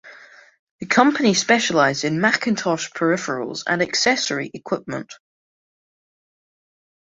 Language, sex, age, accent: English, male, under 19, Scottish English